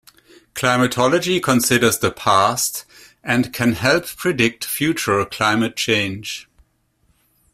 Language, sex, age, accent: English, male, 50-59, Canadian English